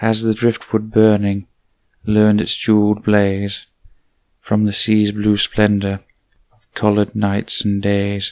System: none